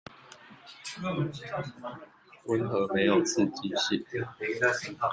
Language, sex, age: Chinese, male, 19-29